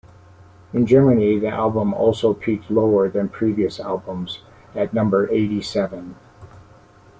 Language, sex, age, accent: English, male, 60-69, Canadian English